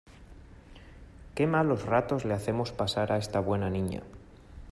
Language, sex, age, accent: Spanish, male, 19-29, España: Centro-Sur peninsular (Madrid, Toledo, Castilla-La Mancha)